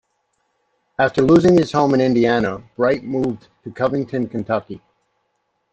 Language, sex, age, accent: English, male, 60-69, United States English